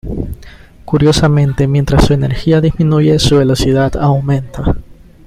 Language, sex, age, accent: Spanish, male, 19-29, Andino-Pacífico: Colombia, Perú, Ecuador, oeste de Bolivia y Venezuela andina